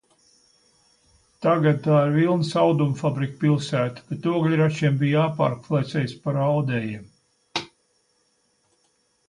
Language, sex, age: Latvian, male, 70-79